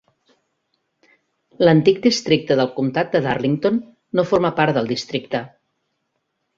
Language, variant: Catalan, Central